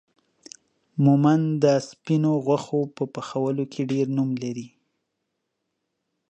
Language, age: Pashto, 19-29